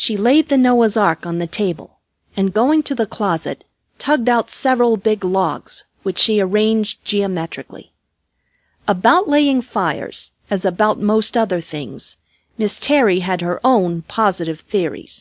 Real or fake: real